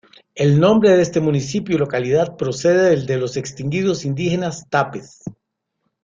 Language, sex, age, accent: Spanish, male, 50-59, América central